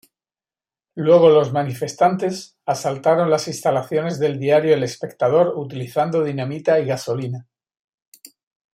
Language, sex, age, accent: Spanish, male, 50-59, España: Sur peninsular (Andalucia, Extremadura, Murcia)